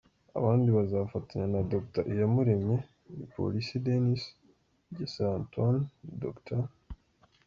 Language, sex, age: Kinyarwanda, male, under 19